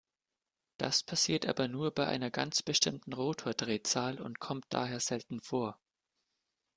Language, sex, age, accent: German, male, 19-29, Deutschland Deutsch